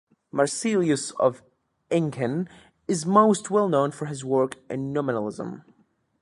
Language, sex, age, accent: English, male, 19-29, England English